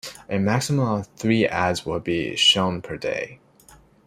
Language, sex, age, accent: English, male, under 19, United States English